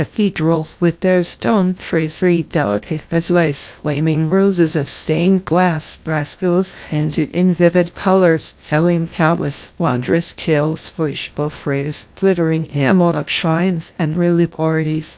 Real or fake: fake